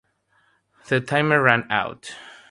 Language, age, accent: English, 19-29, United States English; India and South Asia (India, Pakistan, Sri Lanka)